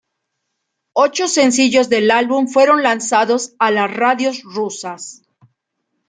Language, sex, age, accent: Spanish, female, 40-49, México